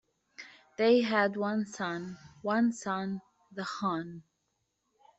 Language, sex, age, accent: English, female, 19-29, United States English